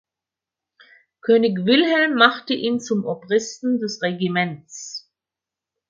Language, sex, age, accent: German, female, 60-69, Deutschland Deutsch